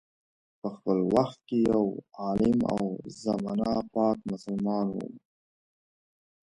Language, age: Pashto, 19-29